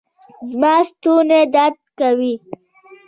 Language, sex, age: Pashto, female, under 19